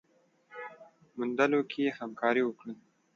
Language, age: Pashto, 19-29